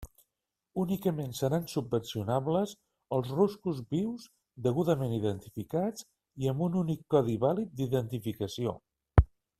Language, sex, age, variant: Catalan, male, 50-59, Central